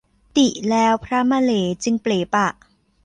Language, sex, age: Thai, female, 30-39